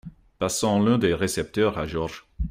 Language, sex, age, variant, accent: French, male, 30-39, Français d'Amérique du Nord, Français du Canada